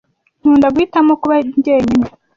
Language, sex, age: Kinyarwanda, female, 30-39